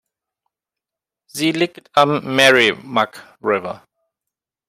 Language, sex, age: German, male, 30-39